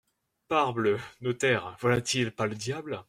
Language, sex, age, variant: French, male, under 19, Français de métropole